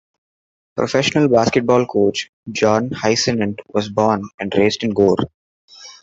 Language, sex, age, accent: English, male, 19-29, India and South Asia (India, Pakistan, Sri Lanka)